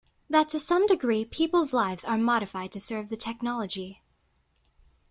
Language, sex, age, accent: English, female, under 19, United States English